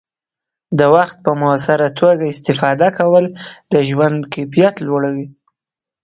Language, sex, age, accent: Pashto, male, 19-29, معیاري پښتو